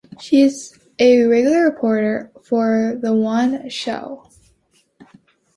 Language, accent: English, United States English